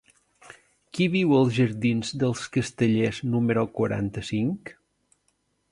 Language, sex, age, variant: Catalan, male, 50-59, Balear